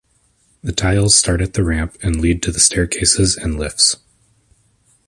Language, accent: English, United States English